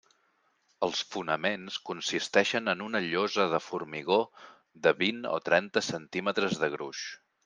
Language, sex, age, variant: Catalan, male, 40-49, Central